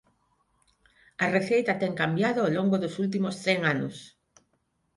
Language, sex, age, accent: Galician, female, 50-59, Neofalante